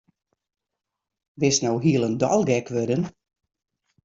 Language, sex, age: Western Frisian, female, 60-69